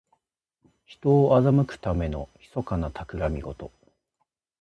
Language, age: Japanese, 30-39